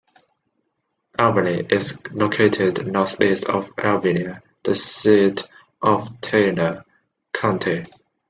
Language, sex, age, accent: English, male, under 19, Hong Kong English